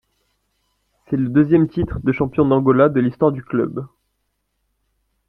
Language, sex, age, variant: French, male, 19-29, Français de métropole